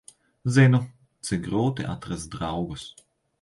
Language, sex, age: Latvian, male, 30-39